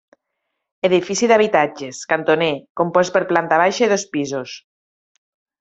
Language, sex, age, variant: Catalan, female, 30-39, Nord-Occidental